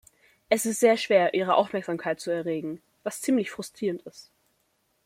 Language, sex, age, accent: German, female, under 19, Deutschland Deutsch